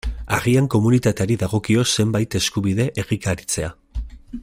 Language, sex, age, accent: Basque, male, 19-29, Erdialdekoa edo Nafarra (Gipuzkoa, Nafarroa)